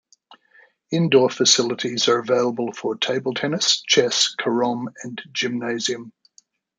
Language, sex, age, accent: English, male, 60-69, Australian English